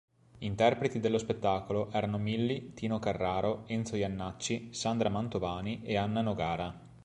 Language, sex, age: Italian, male, 19-29